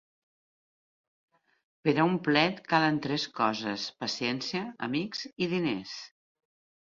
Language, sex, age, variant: Catalan, female, 60-69, Central